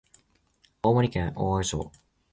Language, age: Japanese, 19-29